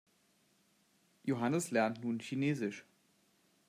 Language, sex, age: German, male, 19-29